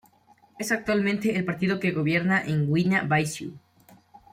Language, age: Spanish, under 19